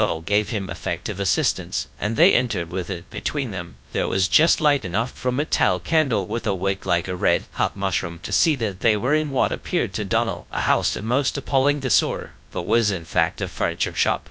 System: TTS, GradTTS